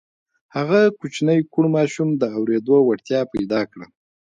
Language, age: Pashto, 30-39